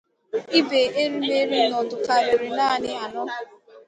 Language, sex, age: Igbo, female, 19-29